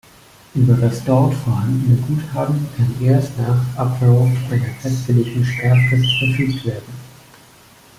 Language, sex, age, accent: German, male, 19-29, Deutschland Deutsch